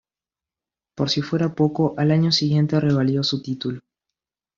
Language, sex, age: Spanish, male, under 19